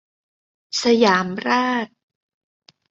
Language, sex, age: Thai, female, 50-59